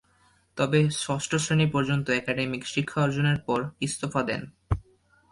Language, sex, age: Bengali, male, under 19